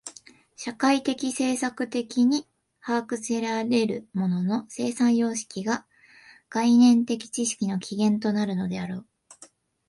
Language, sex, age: Japanese, female, 19-29